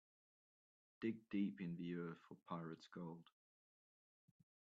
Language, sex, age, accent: English, male, 19-29, Australian English